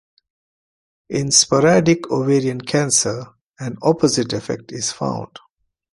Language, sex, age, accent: English, male, 40-49, India and South Asia (India, Pakistan, Sri Lanka)